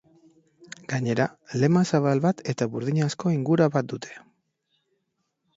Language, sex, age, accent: Basque, male, 30-39, Mendebalekoa (Araba, Bizkaia, Gipuzkoako mendebaleko herri batzuk)